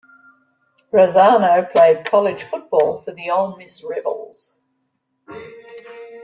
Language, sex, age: English, female, 60-69